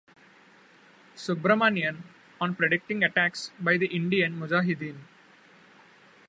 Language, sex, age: English, male, 19-29